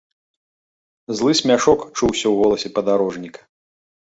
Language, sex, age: Belarusian, male, 40-49